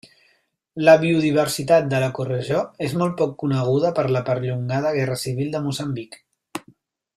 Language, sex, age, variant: Catalan, male, 30-39, Central